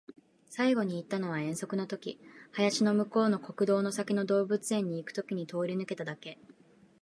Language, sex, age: Japanese, female, 19-29